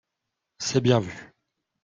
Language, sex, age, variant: French, male, 30-39, Français de métropole